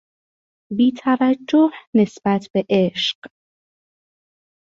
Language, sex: Persian, female